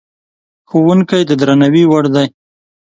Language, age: Pashto, 19-29